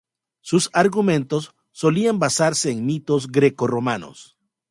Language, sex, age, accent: Spanish, male, 40-49, América central